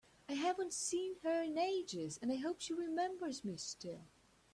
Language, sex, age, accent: English, female, 19-29, England English